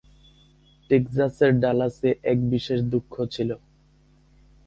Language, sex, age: Bengali, male, 19-29